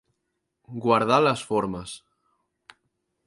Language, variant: Catalan, Central